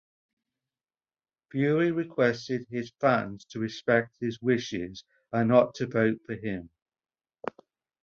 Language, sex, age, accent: English, male, 40-49, England English